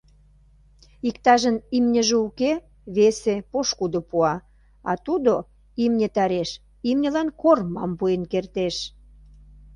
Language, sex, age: Mari, female, 40-49